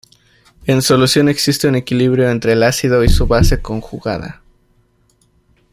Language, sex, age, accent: Spanish, male, 19-29, México